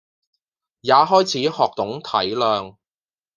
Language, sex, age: Cantonese, male, 40-49